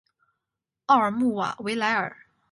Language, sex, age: Chinese, female, 19-29